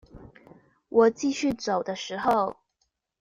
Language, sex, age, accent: Chinese, female, 30-39, 出生地：臺中市